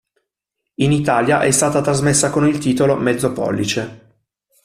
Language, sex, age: Italian, male, 40-49